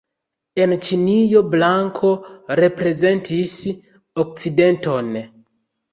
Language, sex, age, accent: Esperanto, male, 30-39, Internacia